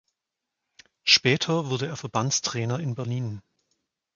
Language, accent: German, Deutschland Deutsch